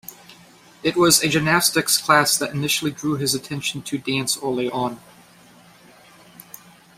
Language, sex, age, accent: English, male, 19-29, United States English